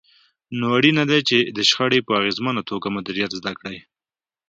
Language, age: Pashto, 30-39